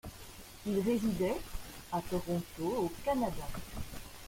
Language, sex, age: French, female, 60-69